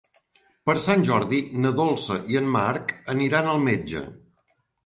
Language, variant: Catalan, Central